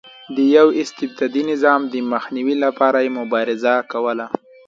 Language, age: Pashto, 19-29